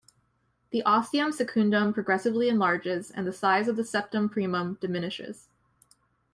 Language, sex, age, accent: English, female, 19-29, United States English